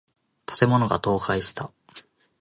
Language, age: Japanese, 19-29